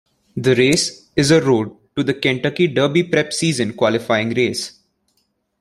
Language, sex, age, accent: English, male, under 19, India and South Asia (India, Pakistan, Sri Lanka)